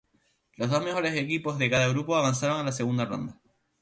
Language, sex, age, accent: Spanish, male, 19-29, España: Islas Canarias